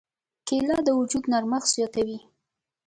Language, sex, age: Pashto, female, 19-29